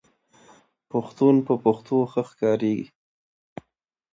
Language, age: Pashto, 30-39